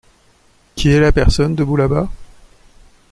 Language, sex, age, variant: French, male, 40-49, Français de métropole